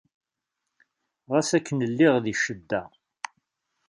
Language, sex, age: Kabyle, male, 50-59